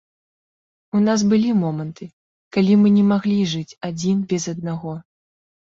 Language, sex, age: Belarusian, female, 30-39